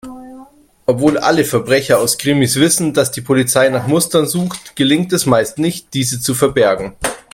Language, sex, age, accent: German, male, 30-39, Deutschland Deutsch